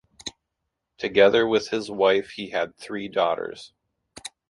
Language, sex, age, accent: English, male, 30-39, United States English